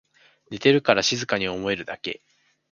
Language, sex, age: Japanese, male, 19-29